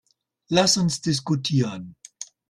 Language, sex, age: German, male, 60-69